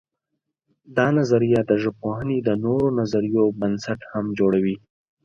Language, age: Pashto, 19-29